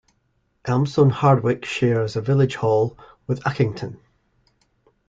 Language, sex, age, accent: English, male, 50-59, Scottish English